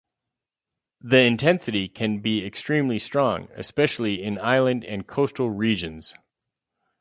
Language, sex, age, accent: English, male, 50-59, United States English